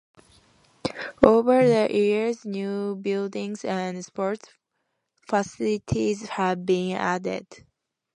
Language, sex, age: English, female, 19-29